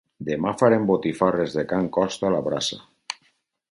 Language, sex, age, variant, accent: Catalan, male, 50-59, Valencià meridional, valencià